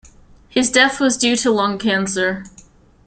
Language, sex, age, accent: English, female, 19-29, United States English